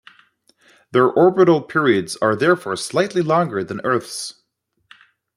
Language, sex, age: English, male, 30-39